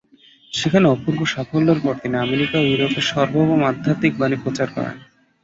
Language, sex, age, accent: Bengali, male, 19-29, শুদ্ধ